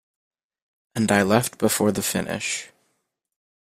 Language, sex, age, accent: English, male, 19-29, United States English